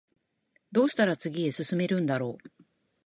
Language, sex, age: Japanese, female, 40-49